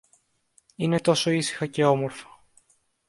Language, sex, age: Greek, male, under 19